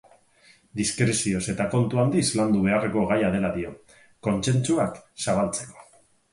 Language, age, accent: Basque, 40-49, Mendebalekoa (Araba, Bizkaia, Gipuzkoako mendebaleko herri batzuk)